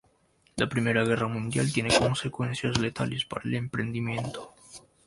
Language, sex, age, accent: Spanish, male, 19-29, Andino-Pacífico: Colombia, Perú, Ecuador, oeste de Bolivia y Venezuela andina